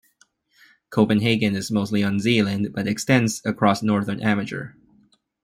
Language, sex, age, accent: English, male, 19-29, United States English